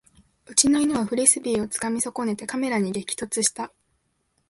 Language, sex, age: Japanese, female, 19-29